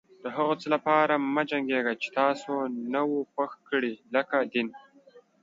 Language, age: Pashto, 19-29